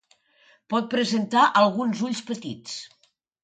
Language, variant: Catalan, Nord-Occidental